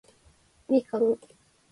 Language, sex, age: Japanese, female, 19-29